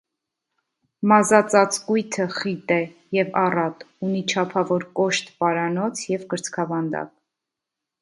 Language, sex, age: Armenian, female, 19-29